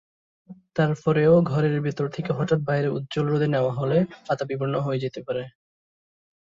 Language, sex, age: Bengali, male, 19-29